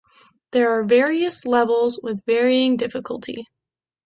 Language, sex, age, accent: English, female, 19-29, United States English